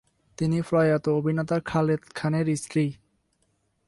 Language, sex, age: Bengali, male, 19-29